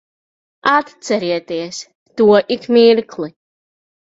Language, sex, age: Latvian, female, 19-29